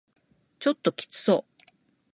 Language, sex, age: Japanese, female, 40-49